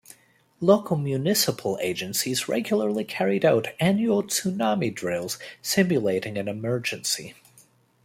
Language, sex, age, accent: English, male, 30-39, United States English